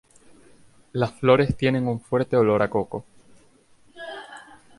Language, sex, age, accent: Spanish, male, 19-29, España: Islas Canarias